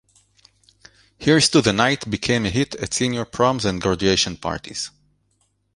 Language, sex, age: English, male, 30-39